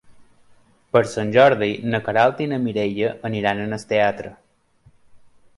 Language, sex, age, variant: Catalan, male, 30-39, Balear